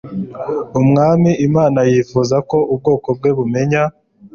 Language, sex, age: Kinyarwanda, male, 19-29